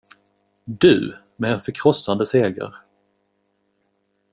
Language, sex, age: Swedish, male, 30-39